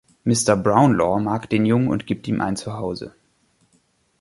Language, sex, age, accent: German, male, 19-29, Deutschland Deutsch